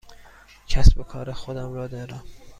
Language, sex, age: Persian, male, 30-39